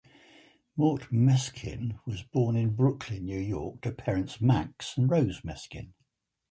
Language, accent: English, England English